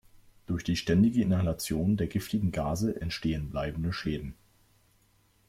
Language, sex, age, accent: German, male, 19-29, Deutschland Deutsch